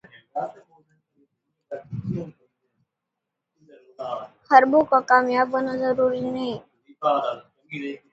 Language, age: Urdu, 40-49